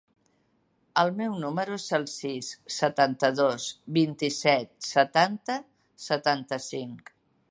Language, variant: Catalan, Central